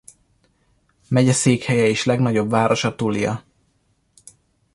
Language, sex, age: Hungarian, male, 19-29